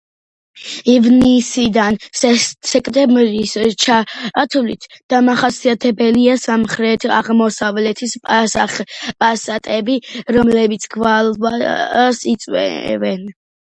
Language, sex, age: Georgian, female, under 19